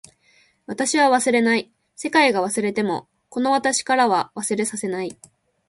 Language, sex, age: Japanese, female, 19-29